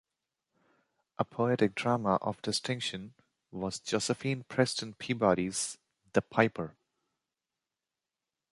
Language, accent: English, India and South Asia (India, Pakistan, Sri Lanka)